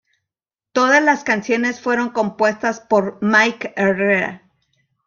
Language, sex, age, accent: Spanish, male, 40-49, México